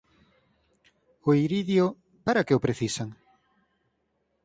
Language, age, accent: Galician, 50-59, Normativo (estándar)